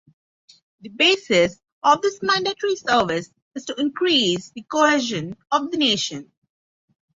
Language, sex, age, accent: English, female, 19-29, England English; India and South Asia (India, Pakistan, Sri Lanka)